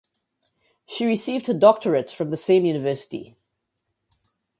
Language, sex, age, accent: English, female, 50-59, West Indies and Bermuda (Bahamas, Bermuda, Jamaica, Trinidad)